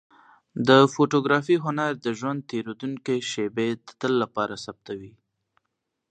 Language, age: Pashto, 19-29